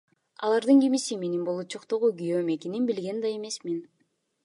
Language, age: Kyrgyz, 19-29